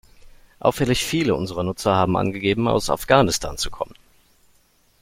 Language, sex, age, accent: German, male, 30-39, Deutschland Deutsch